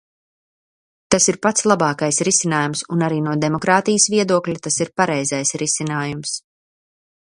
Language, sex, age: Latvian, female, 30-39